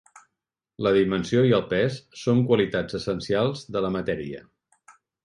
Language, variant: Catalan, Central